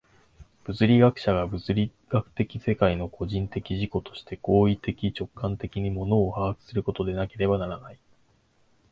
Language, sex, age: Japanese, male, 19-29